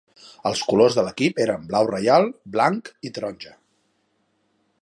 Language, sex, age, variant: Catalan, male, 40-49, Central